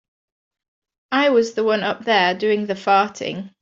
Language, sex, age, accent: English, female, 30-39, England English